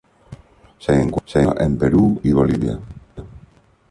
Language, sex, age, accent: Spanish, male, 60-69, España: Centro-Sur peninsular (Madrid, Toledo, Castilla-La Mancha)